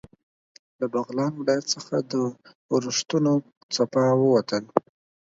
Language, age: Pashto, under 19